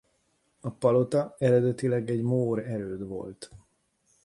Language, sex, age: Hungarian, male, 50-59